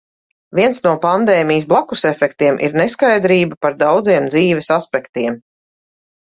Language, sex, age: Latvian, female, 40-49